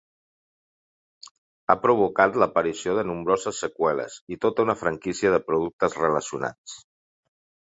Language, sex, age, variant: Catalan, male, 50-59, Central